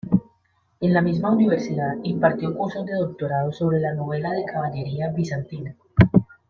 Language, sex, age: Spanish, female, 30-39